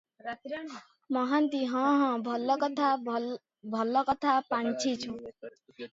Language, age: Odia, 50-59